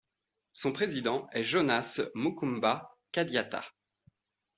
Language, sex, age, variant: French, male, 30-39, Français de métropole